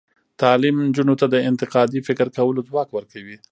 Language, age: Pashto, 40-49